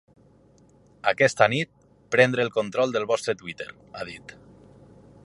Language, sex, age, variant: Catalan, male, 30-39, Nord-Occidental